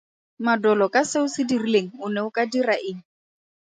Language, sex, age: Tswana, female, 30-39